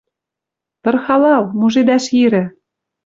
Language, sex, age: Western Mari, female, 30-39